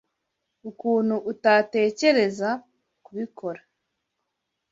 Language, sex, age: Kinyarwanda, female, 19-29